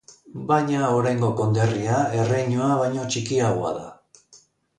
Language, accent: Basque, Erdialdekoa edo Nafarra (Gipuzkoa, Nafarroa)